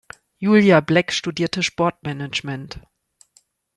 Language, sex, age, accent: German, female, 40-49, Deutschland Deutsch